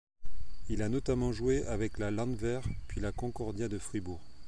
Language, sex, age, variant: French, male, 40-49, Français de métropole